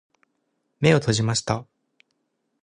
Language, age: Japanese, 19-29